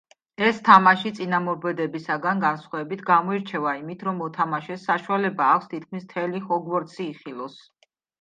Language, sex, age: Georgian, female, 40-49